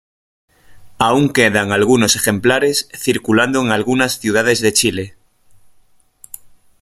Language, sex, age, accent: Spanish, male, 30-39, España: Norte peninsular (Asturias, Castilla y León, Cantabria, País Vasco, Navarra, Aragón, La Rioja, Guadalajara, Cuenca)